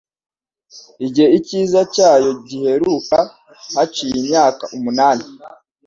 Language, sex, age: Kinyarwanda, male, under 19